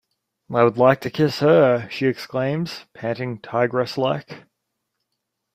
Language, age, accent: English, 19-29, Australian English